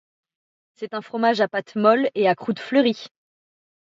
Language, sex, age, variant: French, female, 19-29, Français de métropole